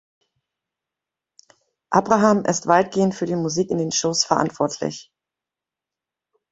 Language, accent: German, Deutschland Deutsch